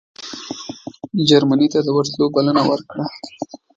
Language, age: Pashto, 19-29